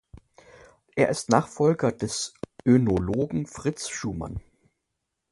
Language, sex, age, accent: German, male, 19-29, Deutschland Deutsch